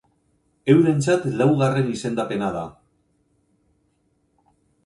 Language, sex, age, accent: Basque, male, 50-59, Mendebalekoa (Araba, Bizkaia, Gipuzkoako mendebaleko herri batzuk)